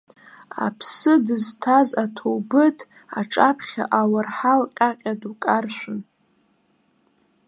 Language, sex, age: Abkhazian, female, under 19